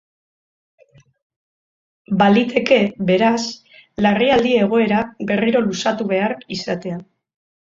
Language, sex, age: Basque, female, 30-39